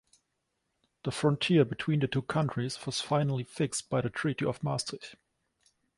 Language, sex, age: English, male, 19-29